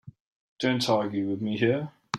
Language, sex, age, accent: English, male, under 19, England English